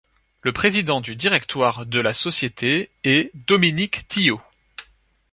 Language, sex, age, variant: French, male, 30-39, Français de métropole